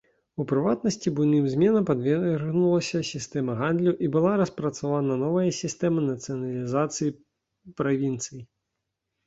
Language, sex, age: Belarusian, male, 19-29